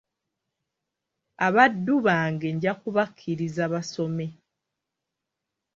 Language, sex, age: Ganda, female, 19-29